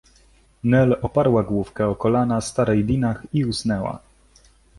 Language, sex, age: Polish, male, 19-29